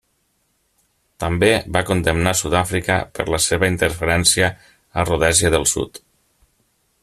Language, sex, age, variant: Catalan, male, 30-39, Nord-Occidental